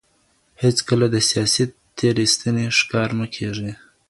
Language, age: Pashto, 19-29